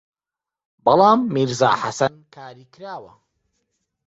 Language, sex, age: Central Kurdish, male, 19-29